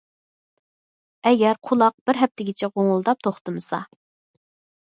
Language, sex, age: Uyghur, female, 30-39